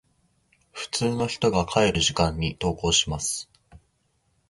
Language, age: Japanese, 19-29